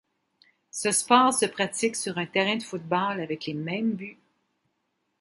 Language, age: French, 50-59